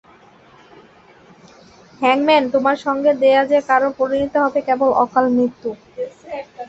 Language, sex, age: Bengali, female, 19-29